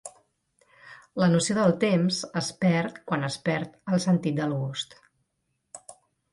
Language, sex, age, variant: Catalan, female, 40-49, Central